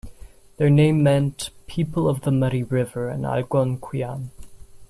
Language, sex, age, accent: English, male, 19-29, United States English